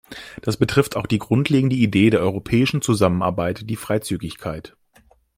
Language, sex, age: German, male, 19-29